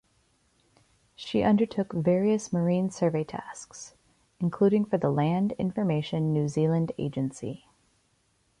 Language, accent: English, United States English